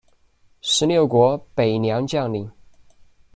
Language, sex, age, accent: Chinese, male, 19-29, 出生地：四川省